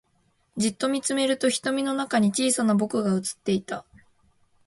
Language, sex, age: Japanese, female, 19-29